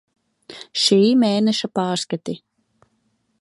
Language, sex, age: Latvian, female, 19-29